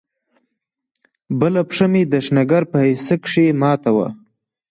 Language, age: Pashto, 19-29